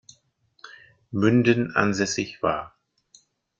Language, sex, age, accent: German, male, 50-59, Deutschland Deutsch